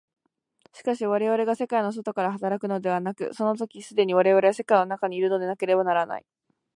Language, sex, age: Japanese, female, 19-29